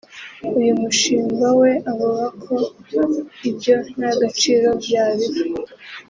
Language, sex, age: Kinyarwanda, female, 19-29